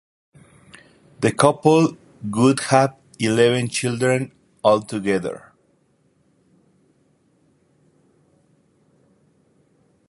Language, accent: English, United States English